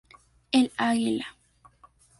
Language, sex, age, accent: Spanish, female, 19-29, México